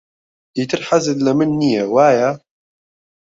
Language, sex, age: Central Kurdish, male, 19-29